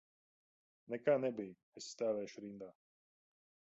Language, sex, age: Latvian, male, 30-39